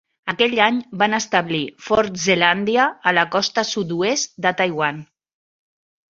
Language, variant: Catalan, Central